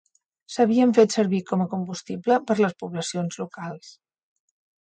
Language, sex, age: Catalan, female, 60-69